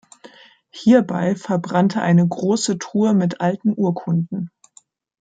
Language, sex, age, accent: German, female, 30-39, Deutschland Deutsch